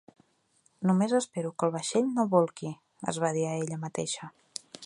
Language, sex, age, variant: Catalan, female, 30-39, Central